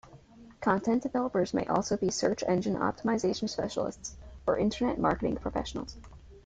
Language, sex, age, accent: English, female, under 19, United States English